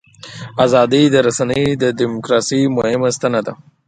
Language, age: Pashto, 19-29